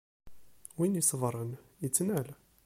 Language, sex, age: Kabyle, male, 30-39